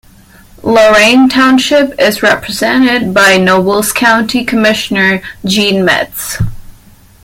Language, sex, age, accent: English, female, 19-29, India and South Asia (India, Pakistan, Sri Lanka)